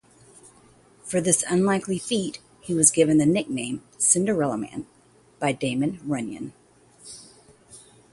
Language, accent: English, United States English